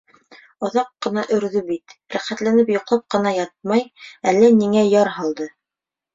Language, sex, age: Bashkir, female, 30-39